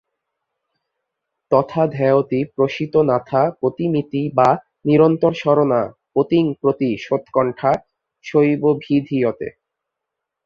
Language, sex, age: Bengali, male, 19-29